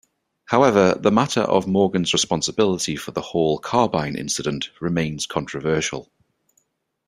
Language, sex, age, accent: English, male, 30-39, England English